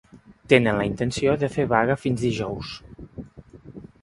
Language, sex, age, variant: Catalan, male, 30-39, Central